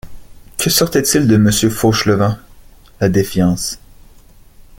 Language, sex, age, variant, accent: French, male, 19-29, Français d'Amérique du Nord, Français du Canada